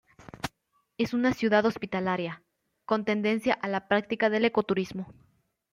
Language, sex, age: Spanish, female, under 19